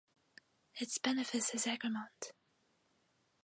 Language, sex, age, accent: English, female, under 19, United States English